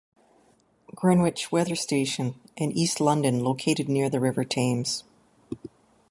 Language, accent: English, Canadian English